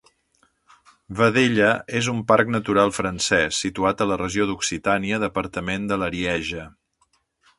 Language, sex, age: Catalan, male, 50-59